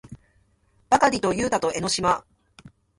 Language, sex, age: Japanese, female, 40-49